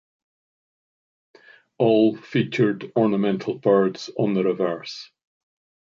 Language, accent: English, Scottish English